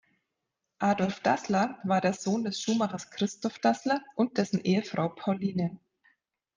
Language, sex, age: German, female, 30-39